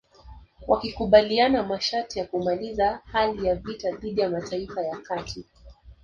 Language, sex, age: Swahili, female, 19-29